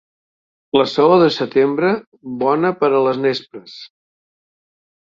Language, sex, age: Catalan, male, 60-69